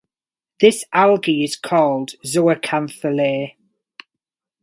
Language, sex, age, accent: English, male, 19-29, England English